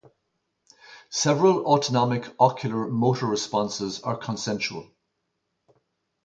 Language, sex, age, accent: English, male, 50-59, Irish English